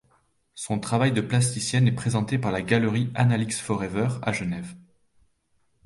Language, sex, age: French, male, 30-39